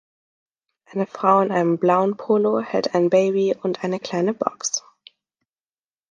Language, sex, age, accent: German, female, 19-29, Deutschland Deutsch